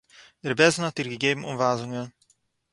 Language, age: Yiddish, under 19